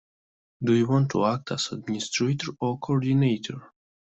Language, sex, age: English, male, 19-29